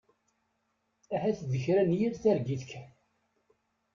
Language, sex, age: Kabyle, male, 60-69